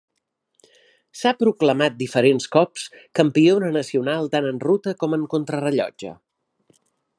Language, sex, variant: Catalan, male, Central